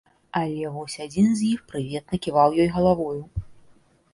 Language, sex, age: Belarusian, female, 30-39